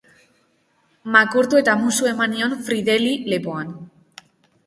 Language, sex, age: Basque, female, under 19